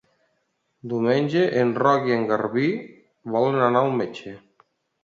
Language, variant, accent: Catalan, Nord-Occidental, nord-occidental